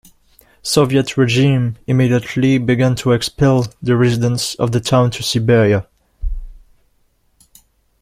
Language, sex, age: English, male, 19-29